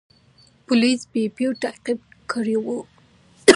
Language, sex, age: Pashto, female, 19-29